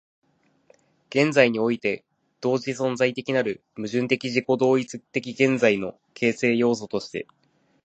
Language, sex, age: Japanese, male, 19-29